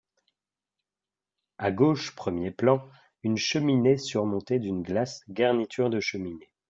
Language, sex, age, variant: French, male, 19-29, Français de métropole